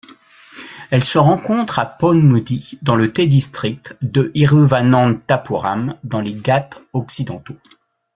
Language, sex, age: French, male, 60-69